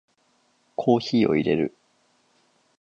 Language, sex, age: Japanese, male, 19-29